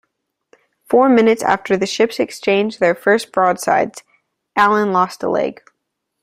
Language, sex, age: English, female, under 19